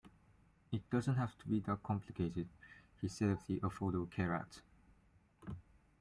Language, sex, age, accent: English, male, 19-29, England English